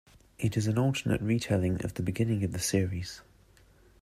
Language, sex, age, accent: English, male, 30-39, England English